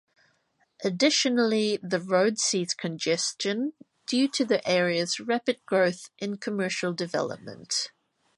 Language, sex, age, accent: English, female, 30-39, New Zealand English